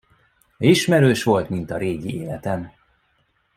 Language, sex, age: Hungarian, male, 30-39